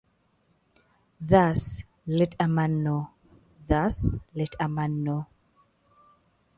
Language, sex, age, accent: English, female, 19-29, Ugandan english